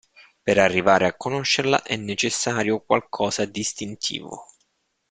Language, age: Italian, 40-49